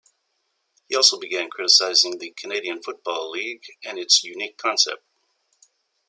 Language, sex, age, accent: English, male, 60-69, United States English